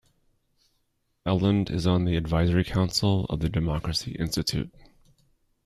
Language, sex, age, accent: English, male, 40-49, United States English